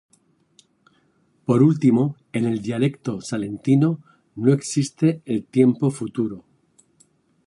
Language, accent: Spanish, España: Centro-Sur peninsular (Madrid, Toledo, Castilla-La Mancha)